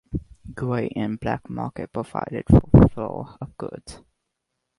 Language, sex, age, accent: English, male, under 19, United States English